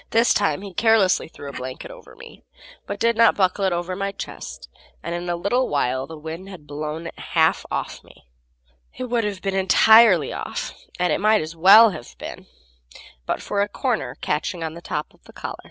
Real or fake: real